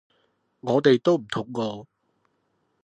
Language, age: Cantonese, 30-39